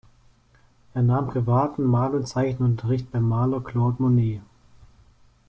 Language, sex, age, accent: German, male, 19-29, Deutschland Deutsch